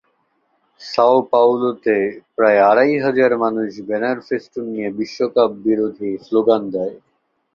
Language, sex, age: Bengali, male, 19-29